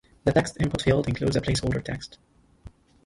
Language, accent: English, United States English